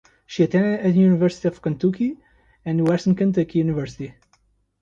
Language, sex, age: English, male, 30-39